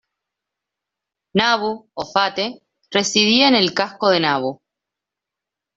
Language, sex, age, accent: Spanish, female, 19-29, Rioplatense: Argentina, Uruguay, este de Bolivia, Paraguay